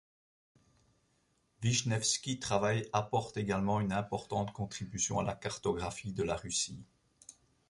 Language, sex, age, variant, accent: French, male, 50-59, Français d'Europe, Français de Belgique